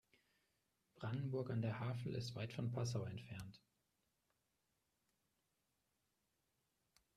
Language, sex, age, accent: German, male, 40-49, Deutschland Deutsch